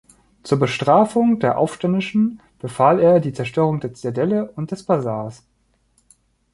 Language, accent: German, Deutschland Deutsch